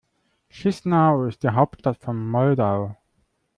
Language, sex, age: German, male, 19-29